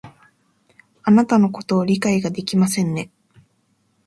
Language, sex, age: Japanese, female, 19-29